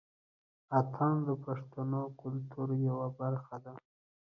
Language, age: Pashto, 19-29